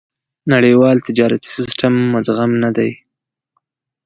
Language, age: Pashto, 19-29